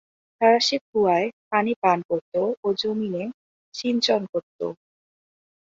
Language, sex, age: Bengali, female, 19-29